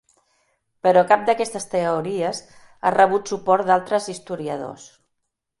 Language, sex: Catalan, female